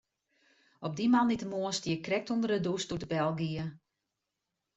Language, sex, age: Western Frisian, female, 50-59